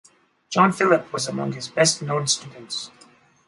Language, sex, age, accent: English, male, 40-49, United States English